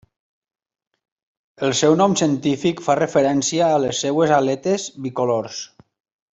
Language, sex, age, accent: Catalan, male, 30-39, valencià